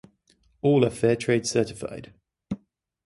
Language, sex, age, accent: English, male, 40-49, United States English; England English